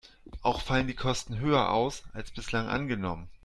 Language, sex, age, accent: German, male, 40-49, Deutschland Deutsch